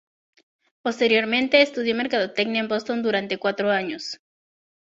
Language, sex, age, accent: Spanish, female, 19-29, México